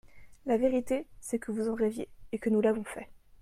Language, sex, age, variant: French, female, 19-29, Français de métropole